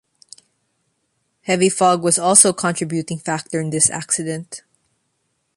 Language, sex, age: English, female, 19-29